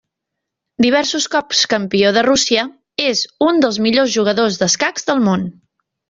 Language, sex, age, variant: Catalan, female, 40-49, Nord-Occidental